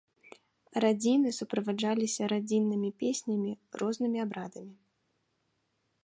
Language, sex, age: Belarusian, female, 19-29